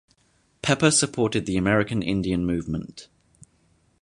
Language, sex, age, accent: English, male, 19-29, England English